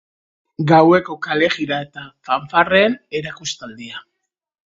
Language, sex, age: Basque, male, 30-39